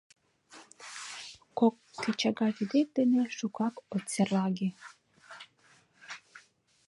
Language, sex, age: Mari, female, 19-29